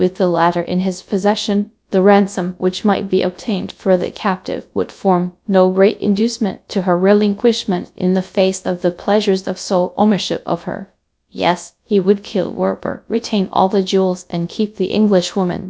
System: TTS, GradTTS